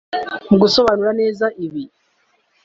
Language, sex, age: Kinyarwanda, male, 19-29